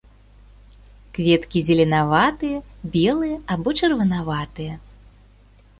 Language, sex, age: Belarusian, female, 30-39